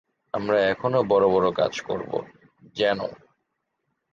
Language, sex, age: Bengali, male, 19-29